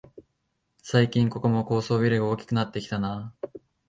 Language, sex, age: Japanese, male, 19-29